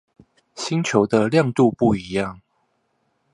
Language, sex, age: Chinese, male, 19-29